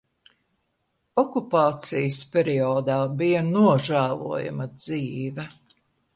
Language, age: Latvian, 80-89